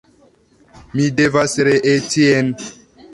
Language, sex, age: Esperanto, male, 19-29